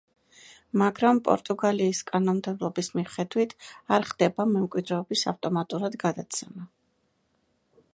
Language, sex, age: Georgian, female, 30-39